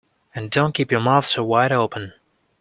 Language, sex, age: English, male, 19-29